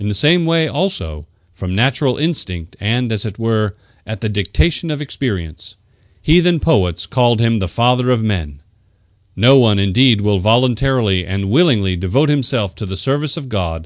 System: none